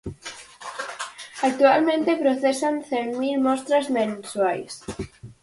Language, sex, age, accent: Galician, female, under 19, Normativo (estándar)